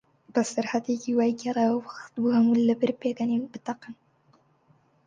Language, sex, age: Central Kurdish, female, under 19